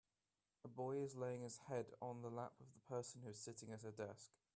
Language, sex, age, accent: English, male, 19-29, England English